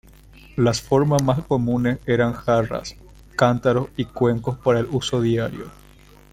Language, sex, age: Spanish, male, 19-29